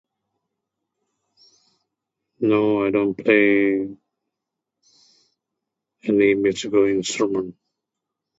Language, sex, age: English, male, 70-79